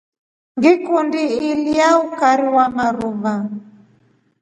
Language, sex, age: Rombo, female, 40-49